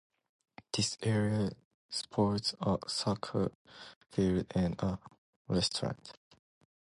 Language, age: English, 19-29